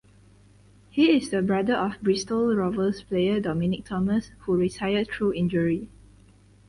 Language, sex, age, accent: English, female, under 19, Malaysian English